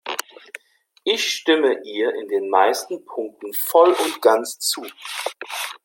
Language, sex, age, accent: German, male, 30-39, Deutschland Deutsch